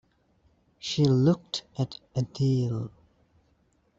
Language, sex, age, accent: English, male, 19-29, England English